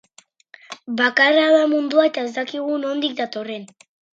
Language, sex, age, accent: Basque, female, under 19, Erdialdekoa edo Nafarra (Gipuzkoa, Nafarroa)